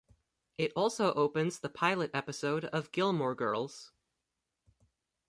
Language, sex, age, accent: English, male, under 19, United States English